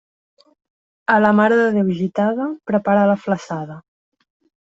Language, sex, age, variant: Catalan, female, 19-29, Central